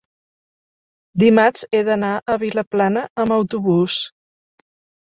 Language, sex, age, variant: Catalan, female, 50-59, Central